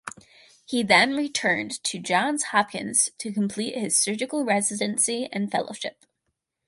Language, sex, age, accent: English, female, under 19, United States English